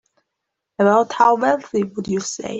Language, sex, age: English, female, 19-29